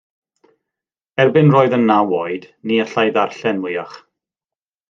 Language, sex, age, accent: Welsh, male, 40-49, Y Deyrnas Unedig Cymraeg